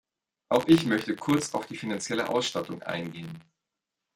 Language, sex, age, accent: German, male, 40-49, Deutschland Deutsch